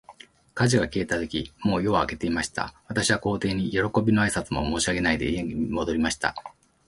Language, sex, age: Japanese, male, 40-49